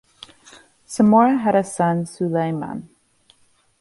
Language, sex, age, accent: English, female, 30-39, United States English